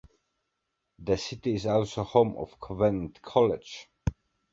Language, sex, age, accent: English, male, 30-39, England English